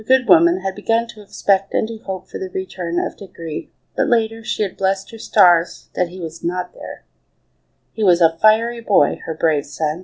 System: none